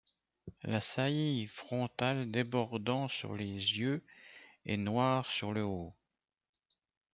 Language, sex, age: French, male, 50-59